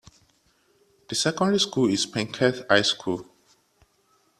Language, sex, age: English, male, 30-39